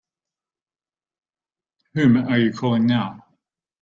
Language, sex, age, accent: English, male, 40-49, Australian English